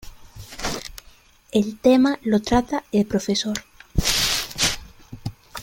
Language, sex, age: Spanish, female, 19-29